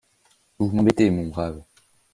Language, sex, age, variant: French, male, under 19, Français de métropole